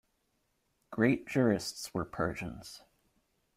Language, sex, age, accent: English, male, 19-29, United States English